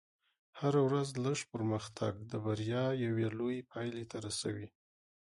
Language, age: Pashto, 40-49